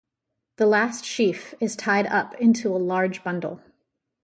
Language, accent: English, United States English